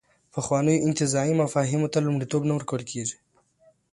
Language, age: Pashto, 19-29